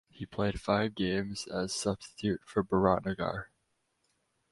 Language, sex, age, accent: English, male, 19-29, United States English